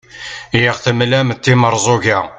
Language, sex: Kabyle, male